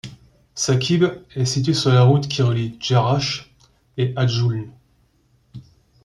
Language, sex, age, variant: French, male, 30-39, Français de métropole